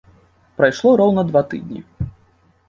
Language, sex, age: Belarusian, male, 19-29